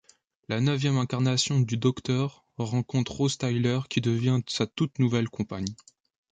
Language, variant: French, Français de métropole